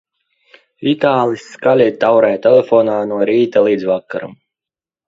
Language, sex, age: Latvian, male, 30-39